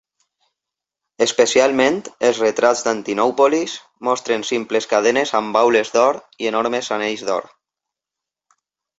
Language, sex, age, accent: Catalan, male, 30-39, valencià